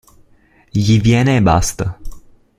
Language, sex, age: Italian, male, 19-29